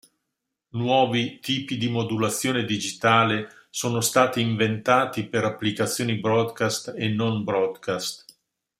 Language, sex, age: Italian, male, 60-69